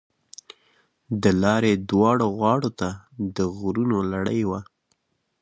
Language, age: Pashto, 19-29